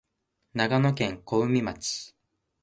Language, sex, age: Japanese, male, 19-29